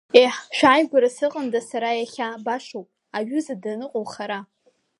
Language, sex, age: Abkhazian, female, under 19